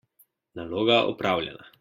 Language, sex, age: Slovenian, male, 19-29